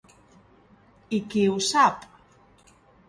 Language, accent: Catalan, aprenent (recent, des d'altres llengües)